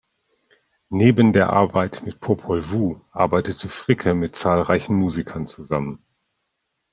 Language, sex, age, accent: German, male, 40-49, Deutschland Deutsch